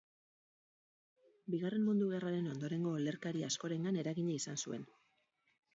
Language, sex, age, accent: Basque, female, 40-49, Mendebalekoa (Araba, Bizkaia, Gipuzkoako mendebaleko herri batzuk)